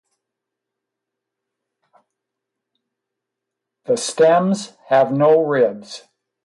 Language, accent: English, Canadian English